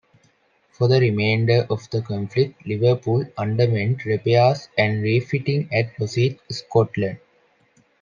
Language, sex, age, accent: English, male, 19-29, India and South Asia (India, Pakistan, Sri Lanka)